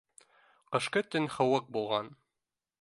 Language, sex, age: Bashkir, male, 19-29